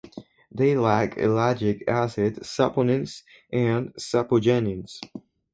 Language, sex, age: English, male, under 19